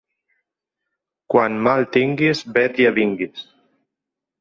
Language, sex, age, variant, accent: Catalan, male, 40-49, Balear, balear